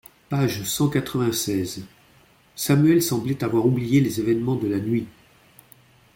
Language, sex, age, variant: French, male, 60-69, Français de métropole